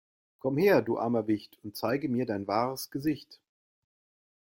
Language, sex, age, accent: German, male, 40-49, Deutschland Deutsch